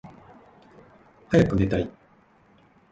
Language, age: Japanese, 50-59